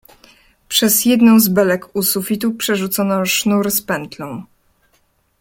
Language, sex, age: Polish, female, 19-29